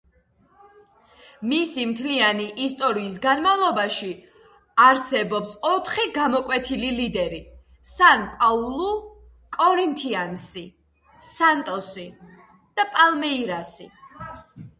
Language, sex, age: Georgian, female, 50-59